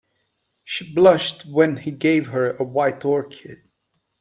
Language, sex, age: English, male, 40-49